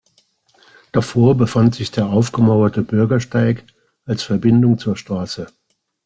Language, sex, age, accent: German, male, 60-69, Deutschland Deutsch